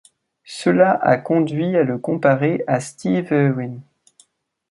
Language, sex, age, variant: French, male, 19-29, Français de métropole